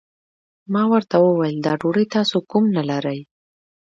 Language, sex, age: Pashto, female, 19-29